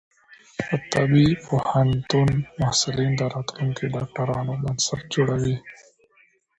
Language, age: Pashto, 19-29